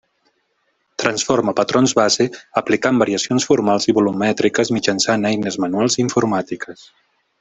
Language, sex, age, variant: Catalan, male, 40-49, Central